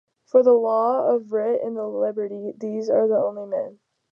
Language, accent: English, United States English